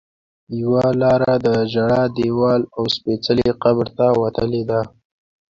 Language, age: Pashto, 19-29